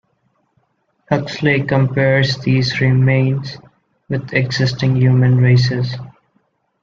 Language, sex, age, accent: English, male, 19-29, India and South Asia (India, Pakistan, Sri Lanka)